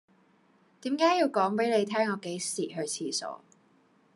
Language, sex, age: Cantonese, female, 19-29